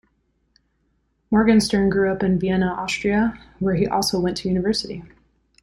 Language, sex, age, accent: English, female, 30-39, United States English